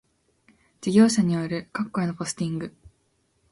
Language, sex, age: Japanese, female, 19-29